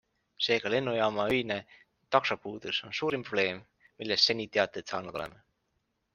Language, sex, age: Estonian, male, 19-29